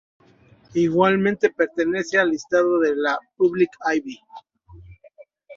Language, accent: Spanish, México